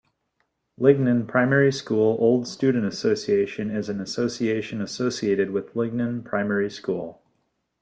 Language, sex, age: English, male, 30-39